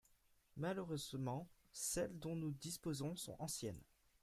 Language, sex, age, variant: French, male, under 19, Français de métropole